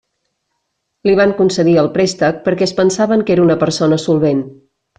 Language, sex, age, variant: Catalan, female, 30-39, Central